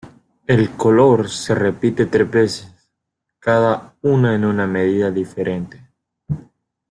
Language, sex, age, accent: Spanish, male, 19-29, América central